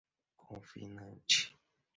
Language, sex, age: Portuguese, male, 30-39